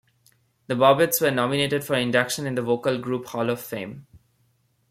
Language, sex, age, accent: English, male, 19-29, India and South Asia (India, Pakistan, Sri Lanka)